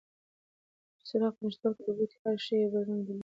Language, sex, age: Pashto, female, 19-29